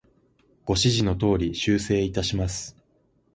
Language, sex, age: Japanese, male, 19-29